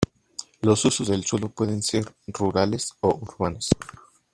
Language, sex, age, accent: Spanish, male, 19-29, México